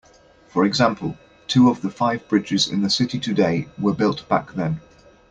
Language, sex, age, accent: English, male, 30-39, England English